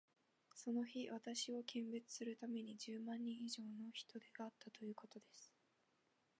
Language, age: Japanese, 19-29